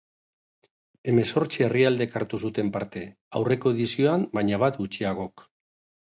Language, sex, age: Basque, male, 60-69